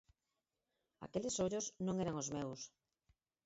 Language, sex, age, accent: Galician, female, 40-49, Central (gheada)